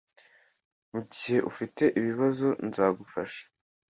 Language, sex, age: Kinyarwanda, male, under 19